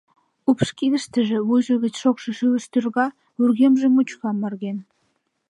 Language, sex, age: Mari, female, 19-29